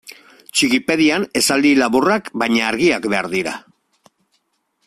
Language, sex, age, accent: Basque, male, 40-49, Mendebalekoa (Araba, Bizkaia, Gipuzkoako mendebaleko herri batzuk)